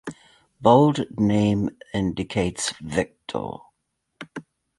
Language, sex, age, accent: English, female, 50-59, New Zealand English